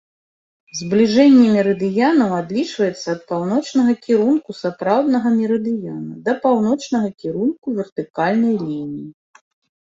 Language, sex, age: Belarusian, female, 40-49